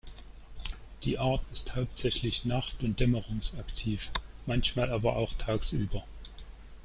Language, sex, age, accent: German, male, 50-59, Deutschland Deutsch